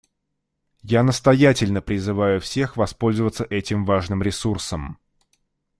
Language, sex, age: Russian, male, 19-29